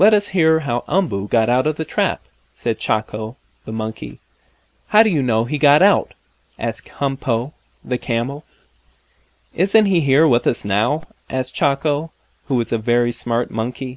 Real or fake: real